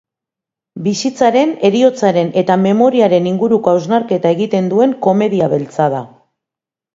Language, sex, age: Basque, female, 50-59